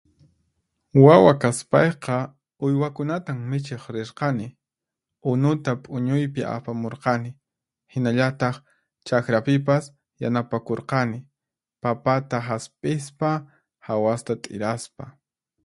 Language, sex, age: Puno Quechua, male, 30-39